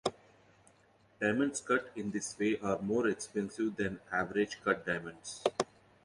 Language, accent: English, India and South Asia (India, Pakistan, Sri Lanka)